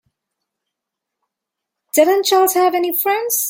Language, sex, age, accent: English, female, 19-29, India and South Asia (India, Pakistan, Sri Lanka)